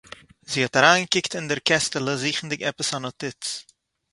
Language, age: Yiddish, under 19